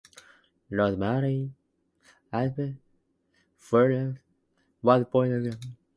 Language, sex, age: English, male, 19-29